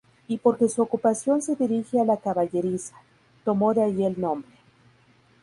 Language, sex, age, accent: Spanish, female, 30-39, México